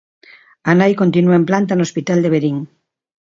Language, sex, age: Galician, female, 60-69